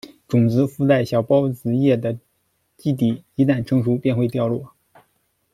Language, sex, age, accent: Chinese, male, 19-29, 出生地：江苏省